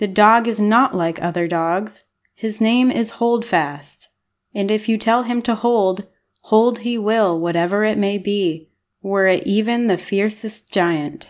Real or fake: real